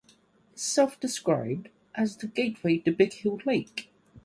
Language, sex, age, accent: English, male, 30-39, England English